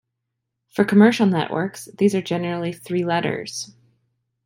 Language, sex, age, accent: English, female, 30-39, United States English